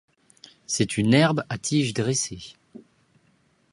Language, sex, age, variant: French, male, 19-29, Français de métropole